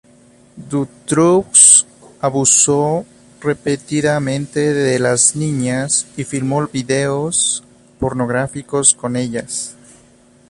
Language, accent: Spanish, México